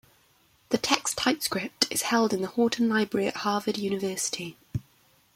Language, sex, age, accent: English, female, 19-29, England English